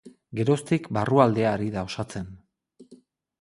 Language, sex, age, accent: Basque, male, 40-49, Erdialdekoa edo Nafarra (Gipuzkoa, Nafarroa)